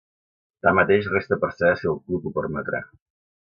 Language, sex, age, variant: Catalan, male, 60-69, Central